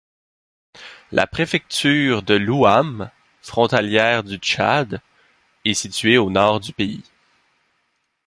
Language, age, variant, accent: French, 19-29, Français d'Amérique du Nord, Français du Canada